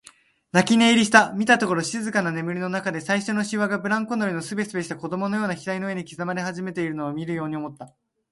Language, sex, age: Japanese, male, under 19